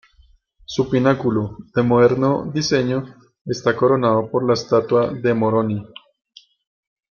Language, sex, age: Spanish, male, 30-39